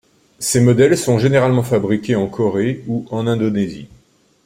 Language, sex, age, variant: French, male, 50-59, Français de métropole